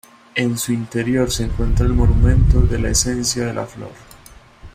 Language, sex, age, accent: Spanish, male, 30-39, Andino-Pacífico: Colombia, Perú, Ecuador, oeste de Bolivia y Venezuela andina